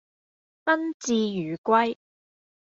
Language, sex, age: Cantonese, female, 19-29